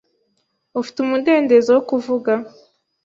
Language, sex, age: Kinyarwanda, female, 19-29